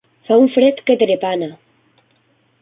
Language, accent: Catalan, valencià